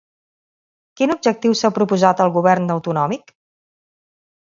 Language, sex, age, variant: Catalan, female, 40-49, Central